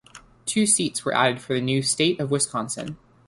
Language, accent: English, United States English